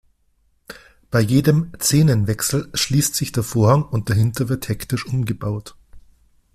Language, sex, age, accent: German, male, 50-59, Österreichisches Deutsch